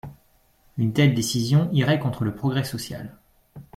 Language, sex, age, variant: French, male, 30-39, Français de métropole